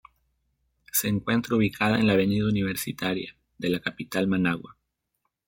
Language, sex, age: Spanish, male, 30-39